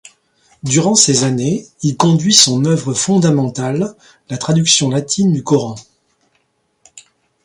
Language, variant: French, Français de métropole